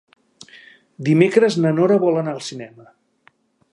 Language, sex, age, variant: Catalan, male, 60-69, Central